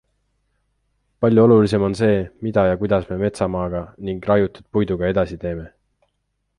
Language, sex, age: Estonian, male, 19-29